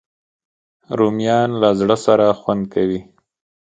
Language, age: Pashto, 30-39